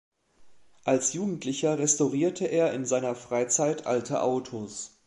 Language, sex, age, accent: German, male, 40-49, Deutschland Deutsch